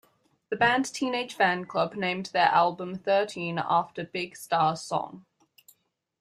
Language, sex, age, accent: English, female, under 19, Australian English